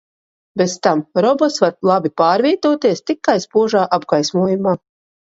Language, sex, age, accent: Latvian, female, 40-49, Riga